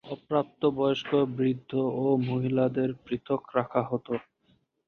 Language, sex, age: Bengali, male, 19-29